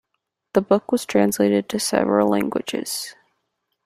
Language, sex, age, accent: English, female, under 19, United States English